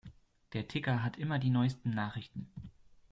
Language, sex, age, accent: German, male, 30-39, Deutschland Deutsch